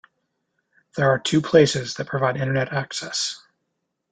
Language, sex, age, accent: English, male, 19-29, United States English